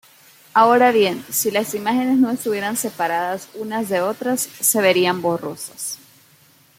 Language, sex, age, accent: Spanish, female, 19-29, América central